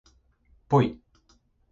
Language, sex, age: Japanese, male, 50-59